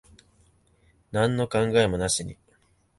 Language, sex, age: Japanese, male, 19-29